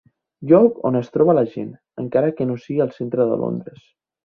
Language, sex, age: Catalan, male, 19-29